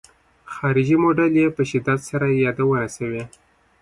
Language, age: Pashto, 30-39